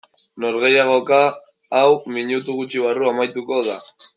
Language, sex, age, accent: Basque, male, 19-29, Mendebalekoa (Araba, Bizkaia, Gipuzkoako mendebaleko herri batzuk)